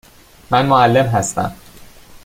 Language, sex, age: Persian, male, 19-29